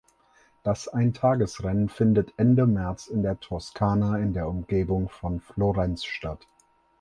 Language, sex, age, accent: German, male, 30-39, Deutschland Deutsch